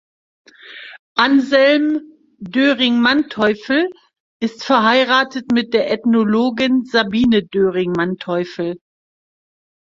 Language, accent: German, Deutschland Deutsch